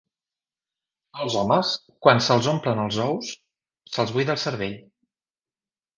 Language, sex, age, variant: Catalan, male, 40-49, Central